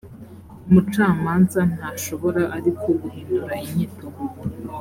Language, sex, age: Kinyarwanda, female, under 19